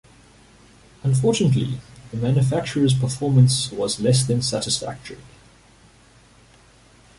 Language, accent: English, Southern African (South Africa, Zimbabwe, Namibia)